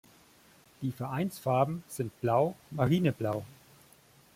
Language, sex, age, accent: German, male, 30-39, Deutschland Deutsch